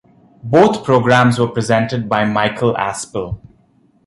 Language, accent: English, India and South Asia (India, Pakistan, Sri Lanka)